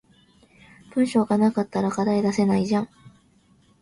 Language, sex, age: Japanese, female, under 19